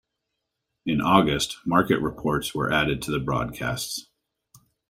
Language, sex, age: English, male, 40-49